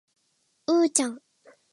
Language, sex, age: Japanese, female, 19-29